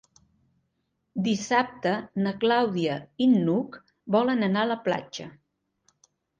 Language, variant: Catalan, Central